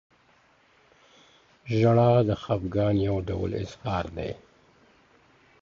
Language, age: Pashto, 50-59